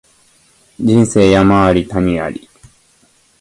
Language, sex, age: Japanese, male, 19-29